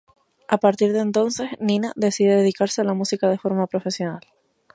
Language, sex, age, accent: Spanish, female, 19-29, España: Islas Canarias